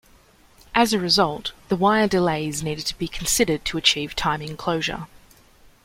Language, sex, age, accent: English, female, 19-29, Australian English